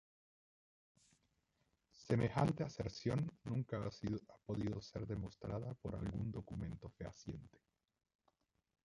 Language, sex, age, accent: Spanish, male, 19-29, Caribe: Cuba, Venezuela, Puerto Rico, República Dominicana, Panamá, Colombia caribeña, México caribeño, Costa del golfo de México